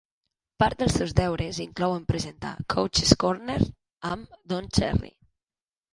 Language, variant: Catalan, Nord-Occidental